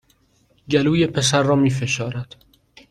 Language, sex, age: Persian, male, 19-29